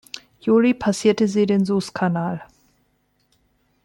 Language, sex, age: German, female, 30-39